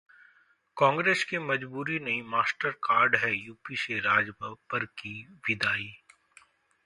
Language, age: Hindi, 40-49